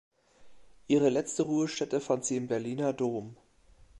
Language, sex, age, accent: German, male, 40-49, Deutschland Deutsch